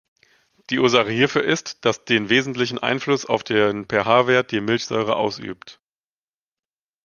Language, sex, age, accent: German, male, 30-39, Deutschland Deutsch